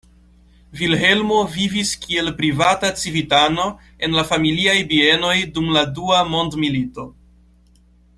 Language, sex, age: Esperanto, male, 19-29